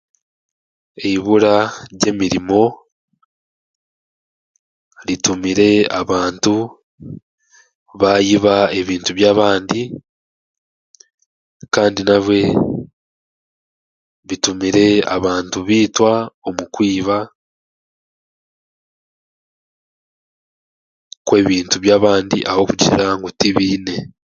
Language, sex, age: Chiga, male, 19-29